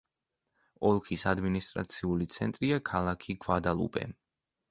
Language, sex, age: Georgian, male, under 19